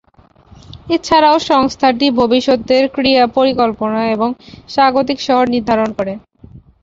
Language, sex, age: Bengali, female, 19-29